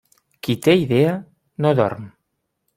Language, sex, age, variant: Catalan, male, 30-39, Central